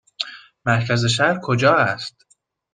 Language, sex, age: Persian, male, 19-29